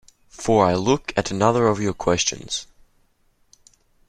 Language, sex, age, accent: English, male, under 19, Australian English